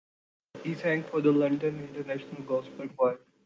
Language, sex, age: English, male, 19-29